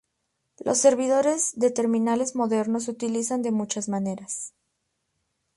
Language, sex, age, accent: Spanish, female, 19-29, México